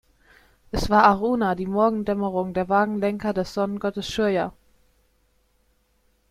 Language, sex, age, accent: German, female, 19-29, Deutschland Deutsch